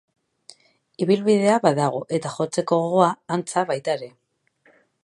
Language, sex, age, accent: Basque, female, 30-39, Mendebalekoa (Araba, Bizkaia, Gipuzkoako mendebaleko herri batzuk)